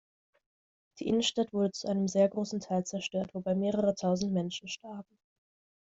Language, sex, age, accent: German, female, 19-29, Deutschland Deutsch